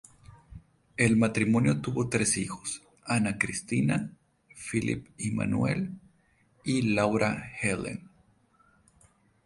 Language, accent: Spanish, México